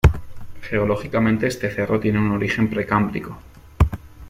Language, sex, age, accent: Spanish, male, 19-29, España: Centro-Sur peninsular (Madrid, Toledo, Castilla-La Mancha)